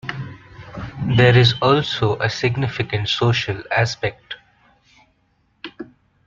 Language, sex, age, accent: English, male, 19-29, India and South Asia (India, Pakistan, Sri Lanka)